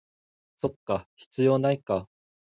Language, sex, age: Japanese, male, 19-29